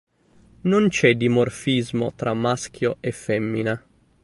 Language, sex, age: Italian, male, 19-29